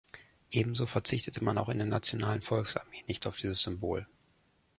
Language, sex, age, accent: German, male, 40-49, Deutschland Deutsch